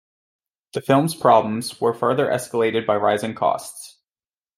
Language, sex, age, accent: English, male, 19-29, United States English